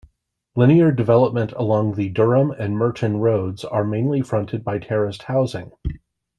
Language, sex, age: English, male, 40-49